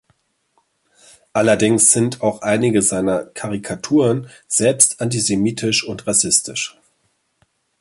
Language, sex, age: German, male, 40-49